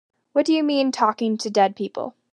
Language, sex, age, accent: English, female, under 19, United States English